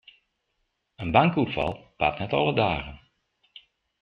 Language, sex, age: Western Frisian, male, 50-59